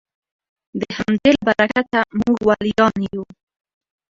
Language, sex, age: Pashto, female, 19-29